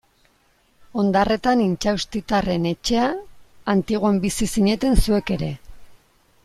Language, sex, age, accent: Basque, female, 19-29, Mendebalekoa (Araba, Bizkaia, Gipuzkoako mendebaleko herri batzuk)